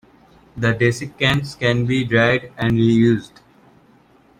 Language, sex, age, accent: English, male, under 19, United States English